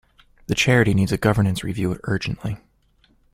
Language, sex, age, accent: English, male, 19-29, Canadian English